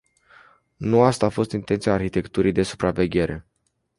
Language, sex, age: Romanian, male, 19-29